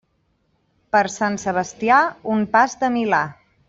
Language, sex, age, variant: Catalan, female, 19-29, Central